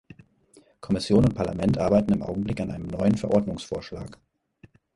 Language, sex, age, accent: German, male, 30-39, Deutschland Deutsch